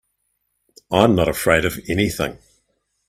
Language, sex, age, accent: English, male, 40-49, New Zealand English